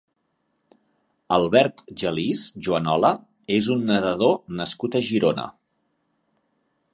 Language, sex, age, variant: Catalan, male, 40-49, Central